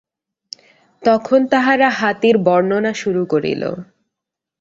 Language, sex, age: Bengali, female, 19-29